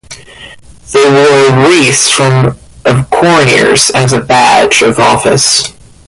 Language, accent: English, United States English